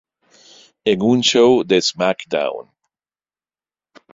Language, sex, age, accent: Spanish, male, 40-49, América central